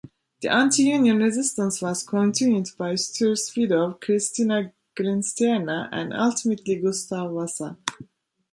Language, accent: English, Australian English